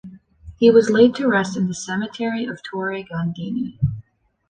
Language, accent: English, Canadian English